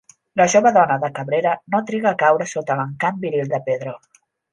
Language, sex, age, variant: Catalan, female, 30-39, Central